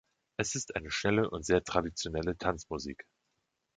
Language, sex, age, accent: German, male, 30-39, Deutschland Deutsch